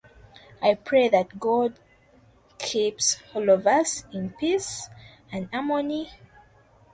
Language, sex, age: English, female, 19-29